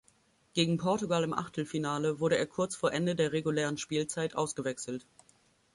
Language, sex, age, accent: German, female, 19-29, Deutschland Deutsch